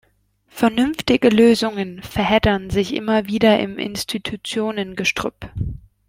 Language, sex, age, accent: German, female, 19-29, Deutschland Deutsch